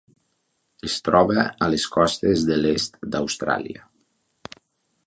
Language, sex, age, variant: Catalan, male, 40-49, Nord-Occidental